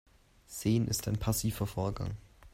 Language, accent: German, Deutschland Deutsch